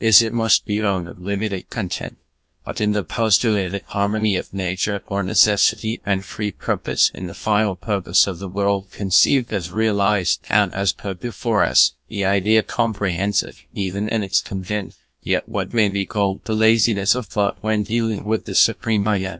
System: TTS, GlowTTS